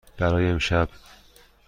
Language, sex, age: Persian, male, 30-39